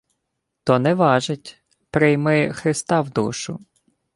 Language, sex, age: Ukrainian, male, 19-29